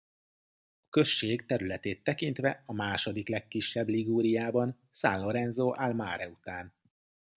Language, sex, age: Hungarian, male, 40-49